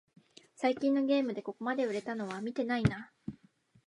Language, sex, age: Japanese, female, 19-29